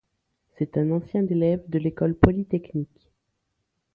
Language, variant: French, Français de métropole